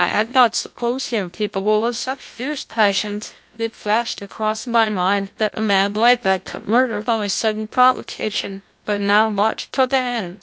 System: TTS, GlowTTS